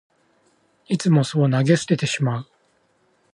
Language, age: Japanese, 40-49